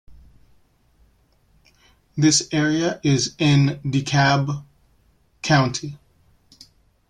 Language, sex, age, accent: English, male, 40-49, United States English